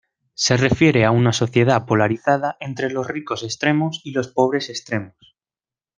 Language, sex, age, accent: Spanish, male, 19-29, España: Centro-Sur peninsular (Madrid, Toledo, Castilla-La Mancha)